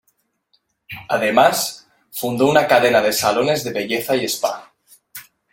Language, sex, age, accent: Spanish, male, 19-29, España: Norte peninsular (Asturias, Castilla y León, Cantabria, País Vasco, Navarra, Aragón, La Rioja, Guadalajara, Cuenca)